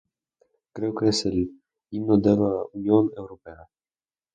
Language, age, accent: Spanish, under 19, España: Norte peninsular (Asturias, Castilla y León, Cantabria, País Vasco, Navarra, Aragón, La Rioja, Guadalajara, Cuenca)